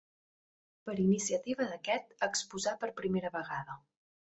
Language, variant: Catalan, Central